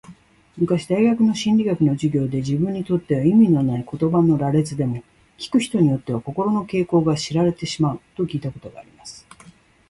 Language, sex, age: Japanese, female, 60-69